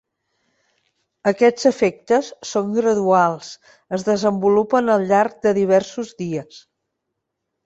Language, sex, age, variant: Catalan, female, 60-69, Central